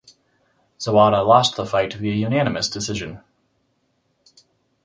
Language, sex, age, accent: English, male, 30-39, United States English